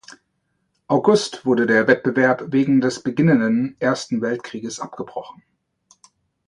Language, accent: German, Deutschland Deutsch